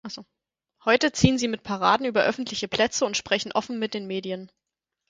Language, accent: German, Deutschland Deutsch